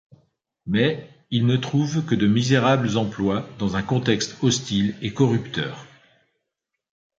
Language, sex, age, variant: French, male, 50-59, Français de métropole